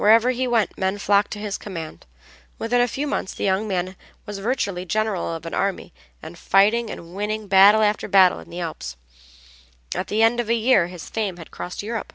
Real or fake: real